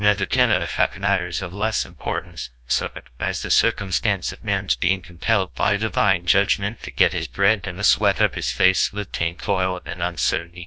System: TTS, GlowTTS